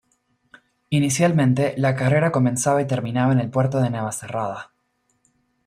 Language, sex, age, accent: Spanish, male, 19-29, Rioplatense: Argentina, Uruguay, este de Bolivia, Paraguay